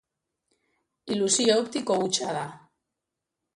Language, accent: Basque, Mendebalekoa (Araba, Bizkaia, Gipuzkoako mendebaleko herri batzuk)